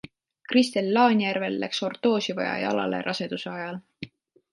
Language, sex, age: Estonian, female, 19-29